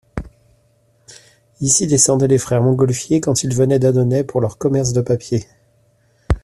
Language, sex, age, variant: French, male, 30-39, Français de métropole